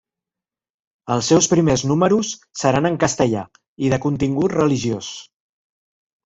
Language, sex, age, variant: Catalan, male, 40-49, Central